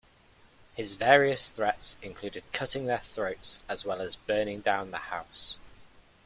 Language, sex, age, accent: English, male, 19-29, England English